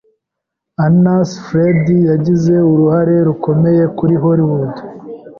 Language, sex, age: Kinyarwanda, male, 19-29